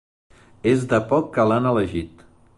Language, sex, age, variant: Catalan, male, 40-49, Central